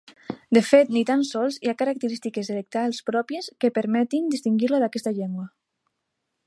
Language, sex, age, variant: Catalan, female, under 19, Alacantí